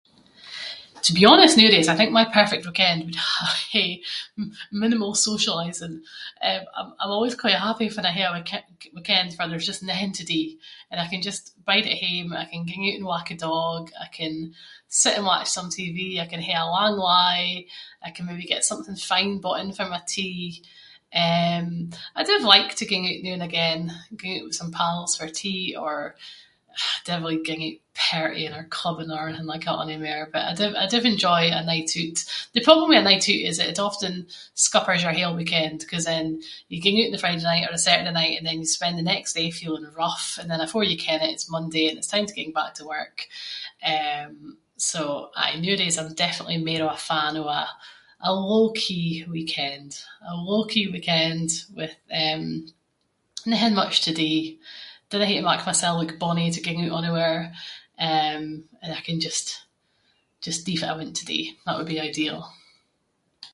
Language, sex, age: Scots, female, 30-39